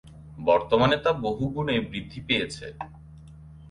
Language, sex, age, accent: Bengali, male, 19-29, Bangladeshi